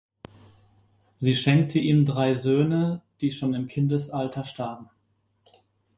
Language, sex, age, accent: German, male, 30-39, Deutschland Deutsch